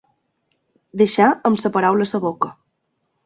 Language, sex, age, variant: Catalan, female, 19-29, Balear